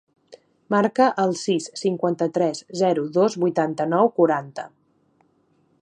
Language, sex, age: Catalan, female, 19-29